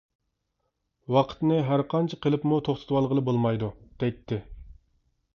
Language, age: Uyghur, 30-39